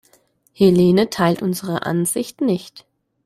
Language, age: German, 19-29